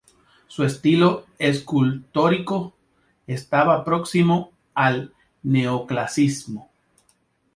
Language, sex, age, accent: Spanish, male, 40-49, Caribe: Cuba, Venezuela, Puerto Rico, República Dominicana, Panamá, Colombia caribeña, México caribeño, Costa del golfo de México